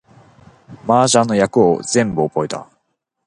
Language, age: Japanese, 19-29